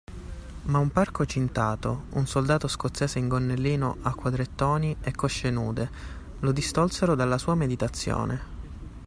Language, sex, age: Italian, male, 19-29